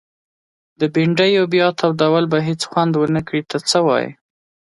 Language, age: Pashto, 30-39